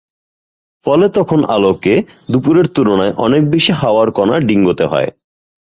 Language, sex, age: Bengali, male, 19-29